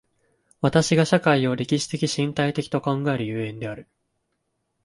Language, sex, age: Japanese, male, 19-29